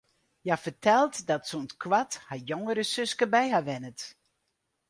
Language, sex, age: Western Frisian, female, 60-69